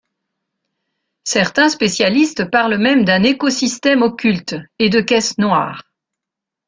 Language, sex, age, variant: French, female, 60-69, Français de métropole